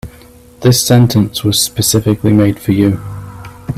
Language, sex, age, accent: English, male, 19-29, England English